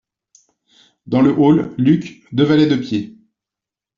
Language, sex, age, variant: French, male, 40-49, Français de métropole